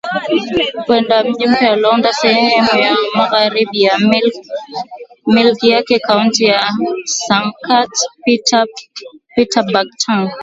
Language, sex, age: Swahili, female, 19-29